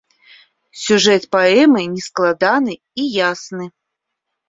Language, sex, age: Belarusian, female, 40-49